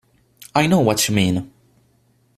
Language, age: English, 19-29